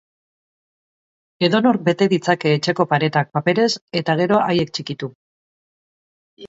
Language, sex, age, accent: Basque, female, 40-49, Mendebalekoa (Araba, Bizkaia, Gipuzkoako mendebaleko herri batzuk)